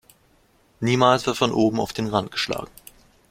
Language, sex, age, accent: German, male, under 19, Deutschland Deutsch